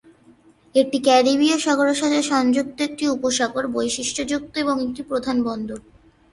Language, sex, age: Bengali, female, under 19